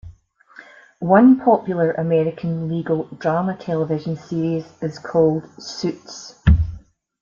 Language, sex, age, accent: English, female, 50-59, Scottish English